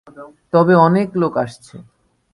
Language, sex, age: Bengali, male, 19-29